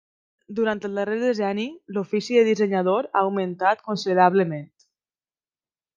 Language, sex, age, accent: Catalan, female, 19-29, valencià